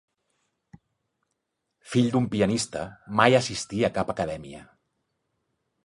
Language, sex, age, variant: Catalan, male, 40-49, Central